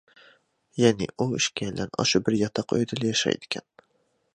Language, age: Uyghur, 19-29